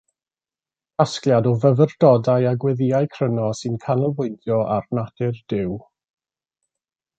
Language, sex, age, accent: Welsh, male, 30-39, Y Deyrnas Unedig Cymraeg